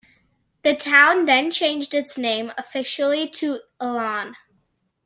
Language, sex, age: English, female, under 19